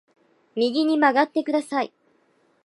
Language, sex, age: Japanese, female, 19-29